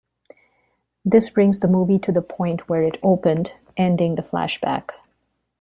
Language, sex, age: English, female, 50-59